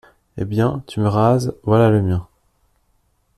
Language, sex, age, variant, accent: French, male, 19-29, Français d'Europe, Français de Suisse